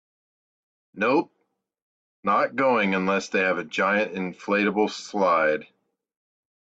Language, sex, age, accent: English, male, 40-49, United States English